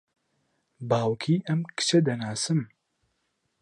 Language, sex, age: Central Kurdish, male, 19-29